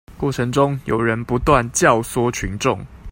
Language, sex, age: Chinese, male, 19-29